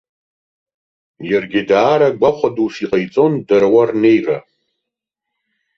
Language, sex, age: Abkhazian, male, 30-39